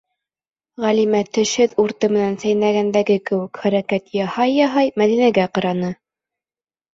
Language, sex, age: Bashkir, female, 19-29